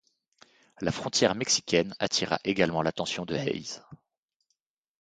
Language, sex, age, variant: French, male, 30-39, Français de métropole